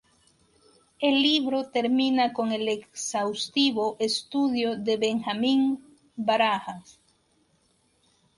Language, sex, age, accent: Spanish, female, 19-29, América central